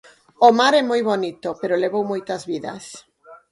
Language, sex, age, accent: Galician, female, 50-59, Normativo (estándar)